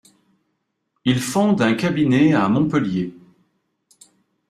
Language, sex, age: French, male, 40-49